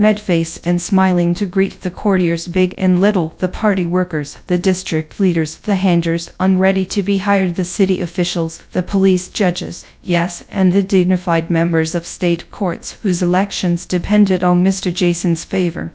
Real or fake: fake